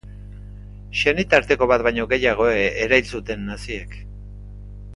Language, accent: Basque, Erdialdekoa edo Nafarra (Gipuzkoa, Nafarroa)